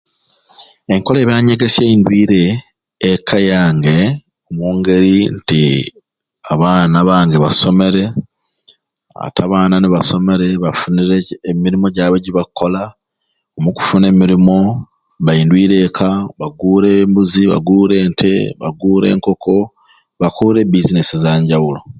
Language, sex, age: Ruuli, male, 30-39